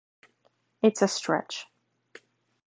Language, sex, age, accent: English, female, 19-29, United States English